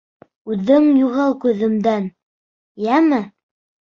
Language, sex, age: Bashkir, male, under 19